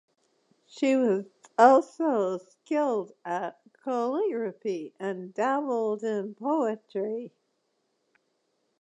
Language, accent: English, Canadian English